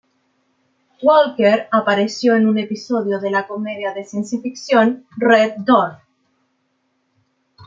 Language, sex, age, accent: Spanish, female, 30-39, Chileno: Chile, Cuyo